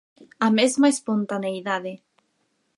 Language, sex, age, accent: Galician, female, 30-39, Normativo (estándar)